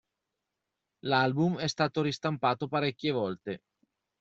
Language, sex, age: Italian, male, 30-39